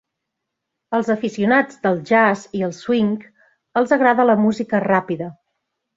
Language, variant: Catalan, Central